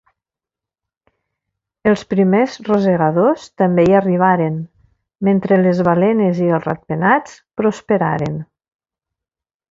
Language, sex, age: Catalan, female, 50-59